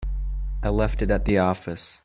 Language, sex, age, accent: English, male, 19-29, United States English